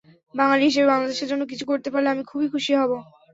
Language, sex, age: Bengali, female, 19-29